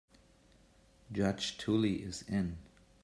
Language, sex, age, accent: English, male, 40-49, England English